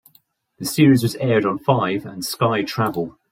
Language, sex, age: English, male, 50-59